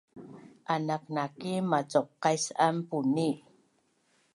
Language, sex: Bunun, female